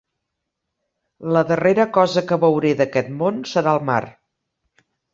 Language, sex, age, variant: Catalan, female, 60-69, Central